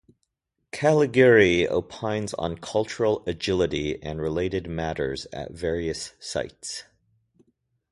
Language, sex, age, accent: English, male, 40-49, United States English